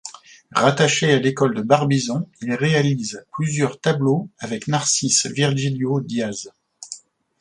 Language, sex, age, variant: French, male, 50-59, Français de métropole